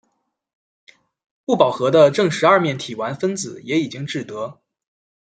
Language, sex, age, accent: Chinese, male, 19-29, 出生地：辽宁省